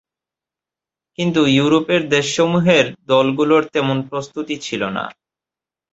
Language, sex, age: Bengali, male, under 19